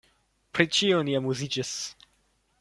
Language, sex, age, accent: Esperanto, male, 19-29, Internacia